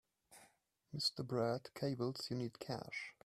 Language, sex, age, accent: English, male, 19-29, England English